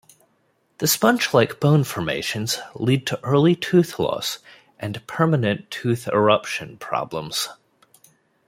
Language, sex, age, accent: English, male, 30-39, United States English